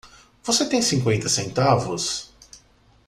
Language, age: Portuguese, 30-39